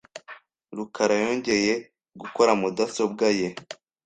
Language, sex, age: Kinyarwanda, male, under 19